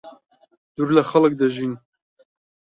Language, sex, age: Central Kurdish, male, 19-29